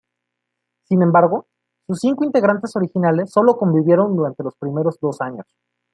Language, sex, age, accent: Spanish, male, 19-29, México